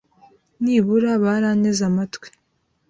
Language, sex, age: Kinyarwanda, female, 19-29